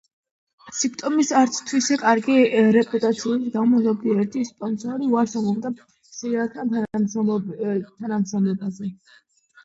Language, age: Georgian, under 19